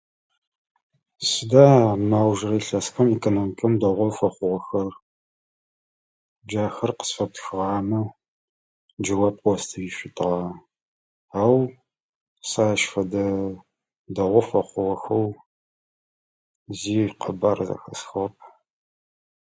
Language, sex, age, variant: Adyghe, male, 30-39, Адыгабзэ (Кирил, пстэумэ зэдыряе)